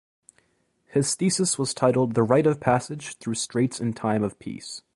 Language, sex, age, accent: English, male, 19-29, United States English